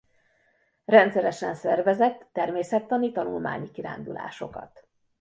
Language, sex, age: Hungarian, female, 50-59